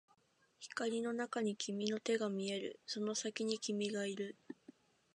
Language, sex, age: Japanese, female, 19-29